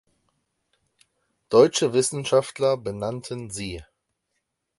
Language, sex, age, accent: German, male, 30-39, Deutschland Deutsch